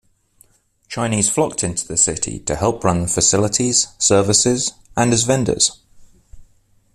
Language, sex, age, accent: English, male, 30-39, England English